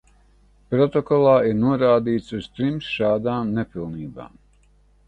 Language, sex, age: Latvian, male, 60-69